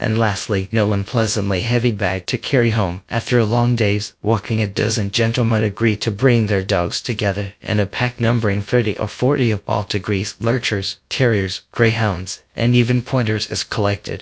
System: TTS, GradTTS